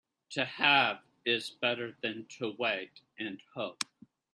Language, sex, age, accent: English, male, 40-49, United States English